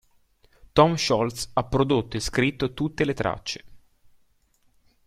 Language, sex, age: Italian, male, under 19